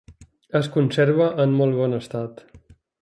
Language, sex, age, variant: Catalan, male, 30-39, Central